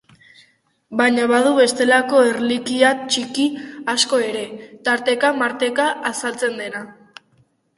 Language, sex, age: Basque, female, under 19